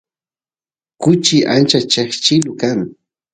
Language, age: Santiago del Estero Quichua, 30-39